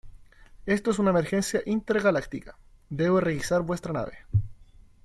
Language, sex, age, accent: Spanish, male, 19-29, Chileno: Chile, Cuyo